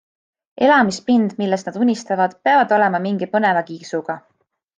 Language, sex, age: Estonian, female, 19-29